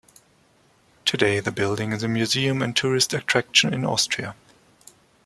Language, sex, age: English, male, 19-29